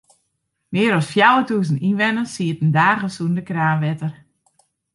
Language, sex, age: Western Frisian, female, 40-49